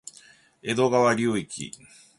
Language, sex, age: Japanese, male, 50-59